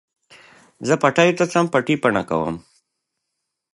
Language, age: Pashto, 30-39